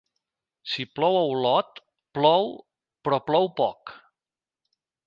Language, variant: Catalan, Central